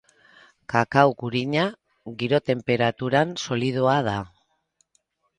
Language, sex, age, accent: Basque, female, 50-59, Mendebalekoa (Araba, Bizkaia, Gipuzkoako mendebaleko herri batzuk)